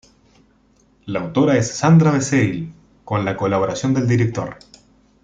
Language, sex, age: Spanish, male, 19-29